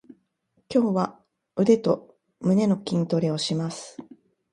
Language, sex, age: Japanese, female, 40-49